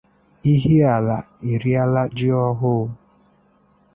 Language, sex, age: Igbo, male, 30-39